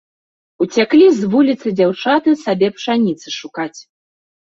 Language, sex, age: Belarusian, female, 19-29